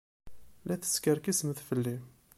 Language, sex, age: Kabyle, male, 30-39